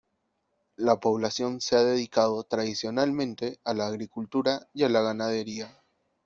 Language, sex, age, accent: Spanish, male, 19-29, Andino-Pacífico: Colombia, Perú, Ecuador, oeste de Bolivia y Venezuela andina